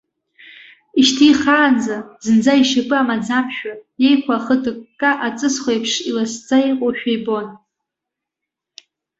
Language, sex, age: Abkhazian, female, under 19